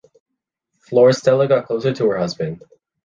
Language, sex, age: English, male, under 19